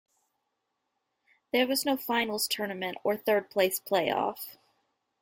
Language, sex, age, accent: English, female, 19-29, United States English